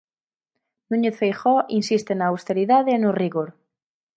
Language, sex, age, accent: Galician, female, 19-29, Central (gheada); Normativo (estándar)